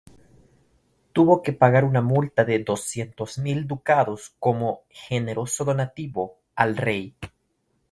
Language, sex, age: Spanish, male, 30-39